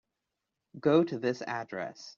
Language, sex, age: English, male, 19-29